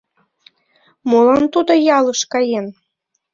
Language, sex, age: Mari, female, 19-29